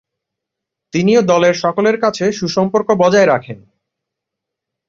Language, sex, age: Bengali, male, 19-29